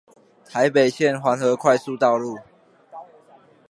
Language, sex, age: Chinese, male, under 19